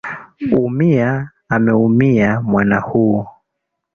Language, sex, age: Swahili, male, 30-39